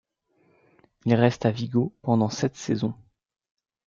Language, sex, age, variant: French, male, 19-29, Français de métropole